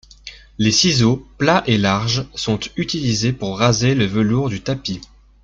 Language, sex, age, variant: French, male, 19-29, Français de métropole